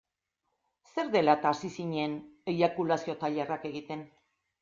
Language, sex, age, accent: Basque, female, 60-69, Erdialdekoa edo Nafarra (Gipuzkoa, Nafarroa)